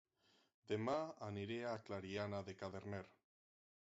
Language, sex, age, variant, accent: Catalan, male, 30-39, Valencià meridional, central; valencià